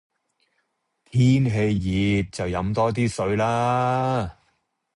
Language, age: Cantonese, 40-49